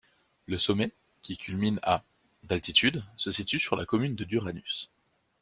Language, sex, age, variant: French, male, 19-29, Français de métropole